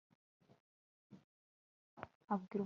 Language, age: Kinyarwanda, 19-29